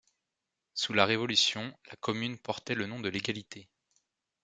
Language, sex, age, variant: French, male, 19-29, Français de métropole